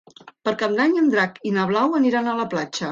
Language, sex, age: Catalan, female, 50-59